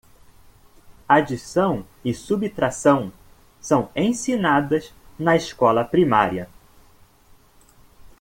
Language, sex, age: Portuguese, male, 30-39